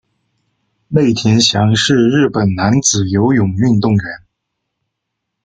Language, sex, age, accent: Chinese, male, 19-29, 出生地：四川省